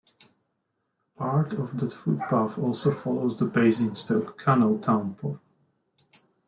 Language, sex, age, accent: English, male, 30-39, England English